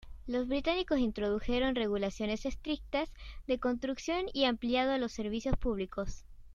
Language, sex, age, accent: Spanish, female, under 19, Rioplatense: Argentina, Uruguay, este de Bolivia, Paraguay